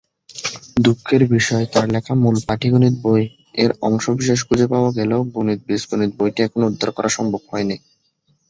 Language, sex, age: Bengali, male, 19-29